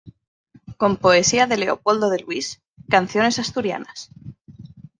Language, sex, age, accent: Spanish, female, 40-49, España: Norte peninsular (Asturias, Castilla y León, Cantabria, País Vasco, Navarra, Aragón, La Rioja, Guadalajara, Cuenca)